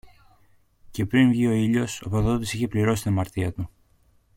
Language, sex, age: Greek, male, 30-39